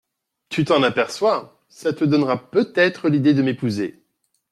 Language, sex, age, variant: French, male, 40-49, Français de métropole